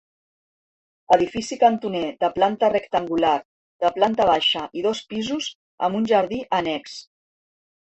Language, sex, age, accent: Catalan, female, 40-49, Barceloní